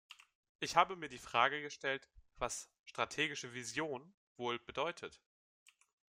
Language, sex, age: German, male, 19-29